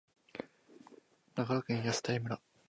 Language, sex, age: Japanese, male, under 19